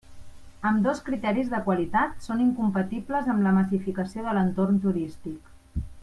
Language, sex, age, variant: Catalan, female, 30-39, Central